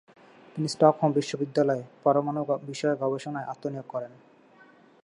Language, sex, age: Bengali, male, 19-29